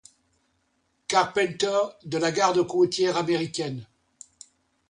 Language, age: French, 70-79